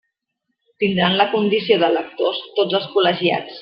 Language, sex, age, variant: Catalan, female, 40-49, Central